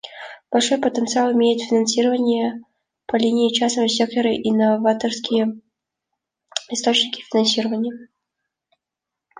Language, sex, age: Russian, female, 19-29